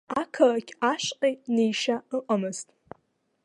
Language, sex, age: Abkhazian, female, under 19